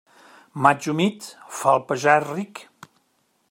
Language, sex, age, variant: Catalan, male, 50-59, Central